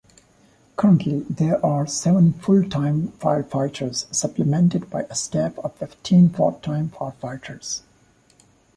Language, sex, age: English, male, 19-29